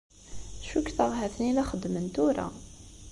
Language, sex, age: Kabyle, female, 19-29